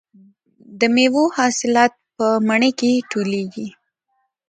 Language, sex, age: Pashto, female, under 19